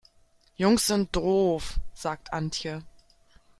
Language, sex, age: German, female, 19-29